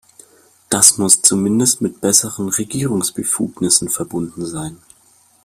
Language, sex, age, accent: German, male, 19-29, Deutschland Deutsch